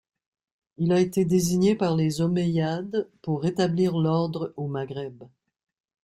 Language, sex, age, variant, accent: French, female, 50-59, Français d'Amérique du Nord, Français du Canada